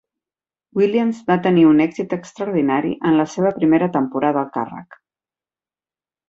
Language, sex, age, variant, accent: Catalan, female, 40-49, Central, tarragoní